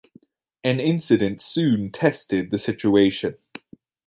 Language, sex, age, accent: English, male, 19-29, United States English